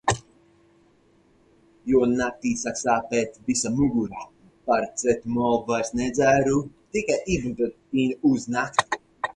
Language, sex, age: Latvian, male, 30-39